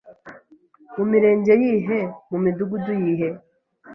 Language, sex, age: Kinyarwanda, female, 19-29